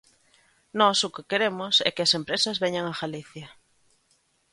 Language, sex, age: Galician, female, 30-39